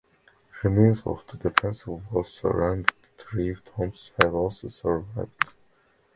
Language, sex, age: English, male, 19-29